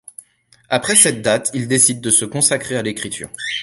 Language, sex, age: French, male, 19-29